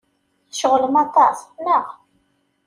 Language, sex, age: Kabyle, female, 19-29